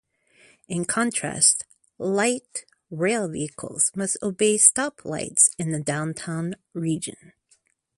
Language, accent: English, United States English